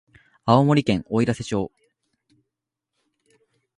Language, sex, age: Japanese, male, 19-29